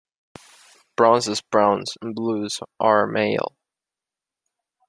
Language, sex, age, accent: English, male, 19-29, United States English